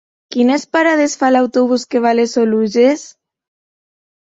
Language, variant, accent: Catalan, Septentrional, septentrional